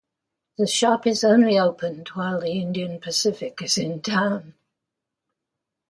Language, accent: English, Welsh English